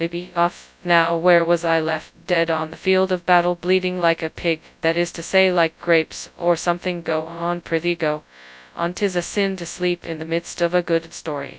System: TTS, FastPitch